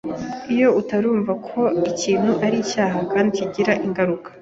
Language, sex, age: Kinyarwanda, female, 19-29